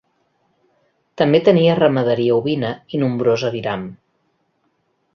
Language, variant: Catalan, Central